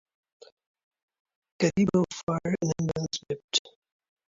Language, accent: English, United States English